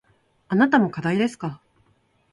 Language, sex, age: Japanese, female, 19-29